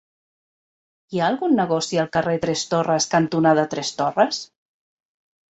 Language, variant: Catalan, Central